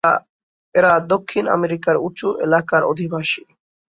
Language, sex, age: Bengali, male, under 19